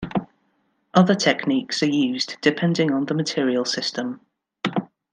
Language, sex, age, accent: English, female, 30-39, England English